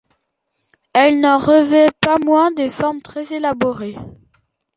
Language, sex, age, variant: French, male, 40-49, Français de métropole